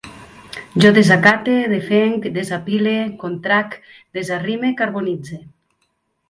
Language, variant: Catalan, Central